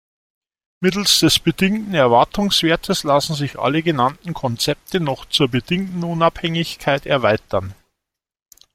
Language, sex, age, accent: German, male, 50-59, Deutschland Deutsch